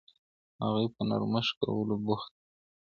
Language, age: Pashto, 19-29